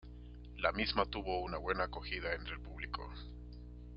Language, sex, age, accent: Spanish, male, 30-39, Andino-Pacífico: Colombia, Perú, Ecuador, oeste de Bolivia y Venezuela andina